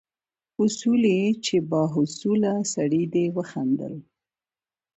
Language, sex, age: Pashto, female, 19-29